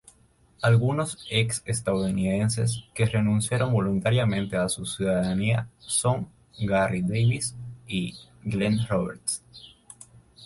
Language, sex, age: Spanish, male, 19-29